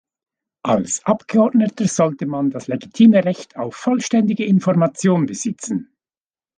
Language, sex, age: German, male, 60-69